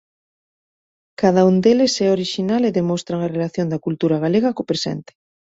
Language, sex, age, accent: Galician, female, 40-49, Normativo (estándar)